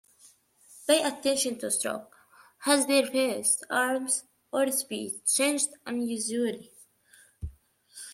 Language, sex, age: English, female, 40-49